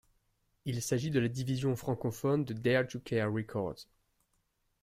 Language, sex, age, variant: French, male, 19-29, Français de métropole